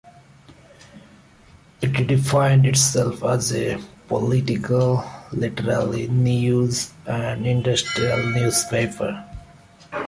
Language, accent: English, India and South Asia (India, Pakistan, Sri Lanka)